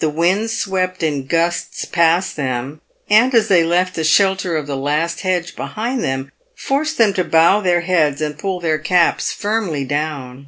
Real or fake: real